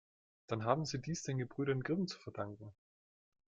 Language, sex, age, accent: German, male, 19-29, Deutschland Deutsch